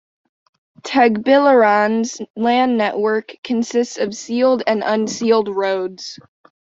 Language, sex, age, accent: English, female, under 19, United States English